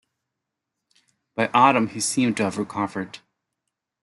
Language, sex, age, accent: English, male, 30-39, United States English